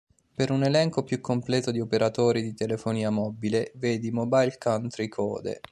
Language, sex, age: Italian, male, 30-39